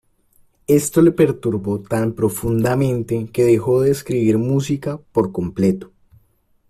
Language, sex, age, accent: Spanish, male, 19-29, Andino-Pacífico: Colombia, Perú, Ecuador, oeste de Bolivia y Venezuela andina